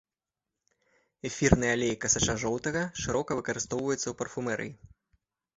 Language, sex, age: Belarusian, male, 30-39